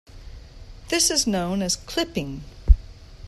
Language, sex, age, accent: English, female, 60-69, United States English